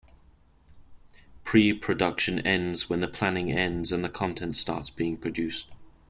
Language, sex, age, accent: English, male, under 19, England English